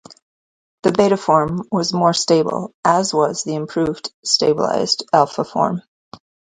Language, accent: English, United States English